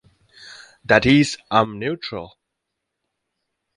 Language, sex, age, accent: English, male, 19-29, United States English